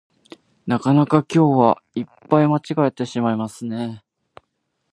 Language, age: Japanese, 19-29